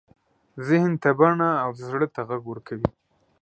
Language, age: Pashto, 19-29